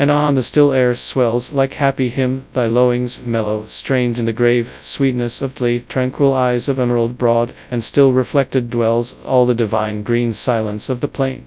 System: TTS, FastPitch